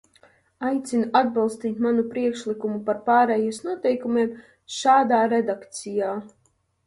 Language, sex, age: Latvian, female, 19-29